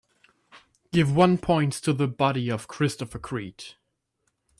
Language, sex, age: English, male, under 19